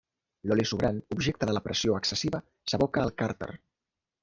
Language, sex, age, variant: Catalan, male, 30-39, Central